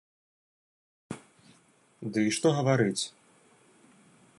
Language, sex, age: Belarusian, male, 19-29